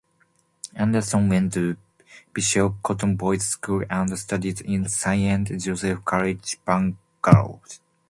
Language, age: English, 19-29